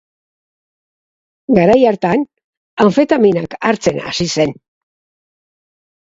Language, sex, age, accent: Basque, male, 50-59, Erdialdekoa edo Nafarra (Gipuzkoa, Nafarroa)